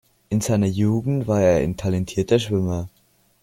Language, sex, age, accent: German, male, 90+, Österreichisches Deutsch